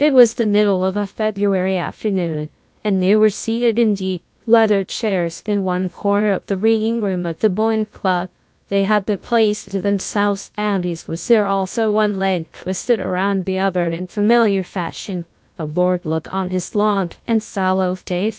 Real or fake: fake